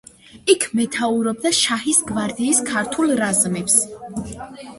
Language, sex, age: Georgian, female, 60-69